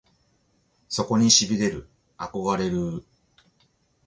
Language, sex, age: Japanese, male, 40-49